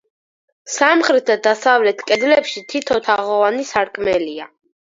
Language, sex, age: Georgian, female, under 19